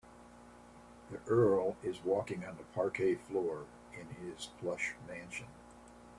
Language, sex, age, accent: English, male, 70-79, United States English